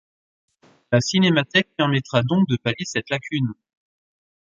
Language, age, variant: French, 30-39, Français de métropole